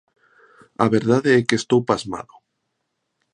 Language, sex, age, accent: Galician, male, 19-29, Normativo (estándar)